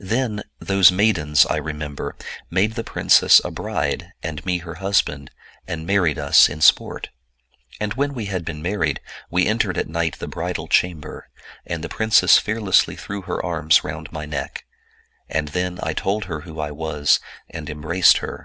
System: none